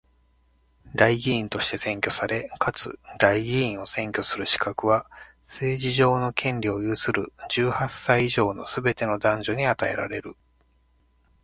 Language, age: Japanese, 50-59